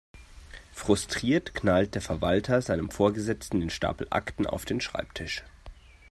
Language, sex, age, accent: German, male, 19-29, Deutschland Deutsch